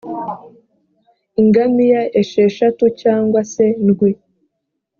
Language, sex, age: Kinyarwanda, male, 19-29